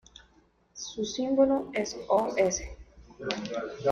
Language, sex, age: Spanish, female, 19-29